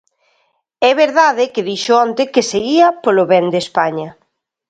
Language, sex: Galician, female